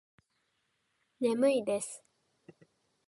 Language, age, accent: Japanese, 19-29, 標準語